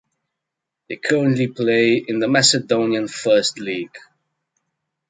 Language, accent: English, Australian English